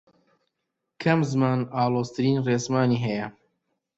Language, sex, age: Central Kurdish, male, 30-39